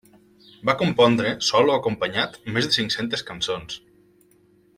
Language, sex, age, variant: Catalan, male, 30-39, Nord-Occidental